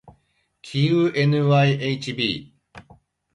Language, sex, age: Japanese, male, 40-49